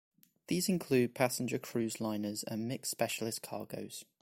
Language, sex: English, male